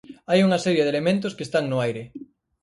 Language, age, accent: Galician, 19-29, Atlántico (seseo e gheada)